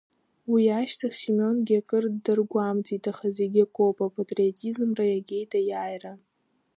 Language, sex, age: Abkhazian, female, under 19